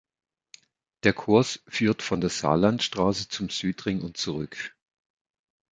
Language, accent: German, Deutschland Deutsch